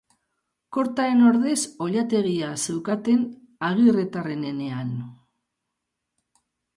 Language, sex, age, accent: Basque, female, 60-69, Erdialdekoa edo Nafarra (Gipuzkoa, Nafarroa)